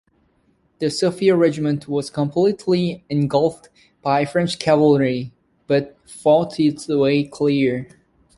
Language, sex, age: English, male, 19-29